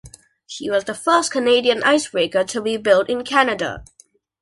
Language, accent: English, Singaporean English